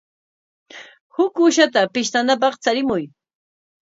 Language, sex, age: Corongo Ancash Quechua, female, 50-59